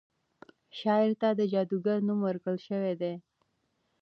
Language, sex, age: Pashto, female, 19-29